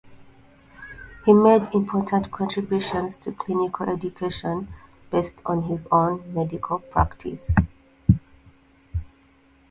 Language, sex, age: English, female, 19-29